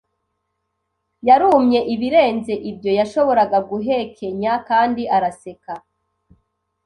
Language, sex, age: Kinyarwanda, female, 30-39